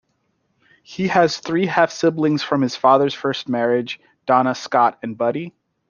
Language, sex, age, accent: English, male, 30-39, United States English